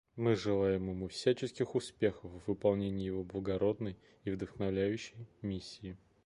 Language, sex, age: Russian, male, 30-39